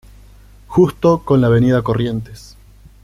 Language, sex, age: Spanish, male, 19-29